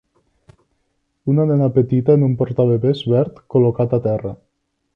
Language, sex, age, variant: Catalan, male, 19-29, Nord-Occidental